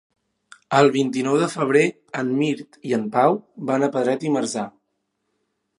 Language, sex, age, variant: Catalan, male, 19-29, Central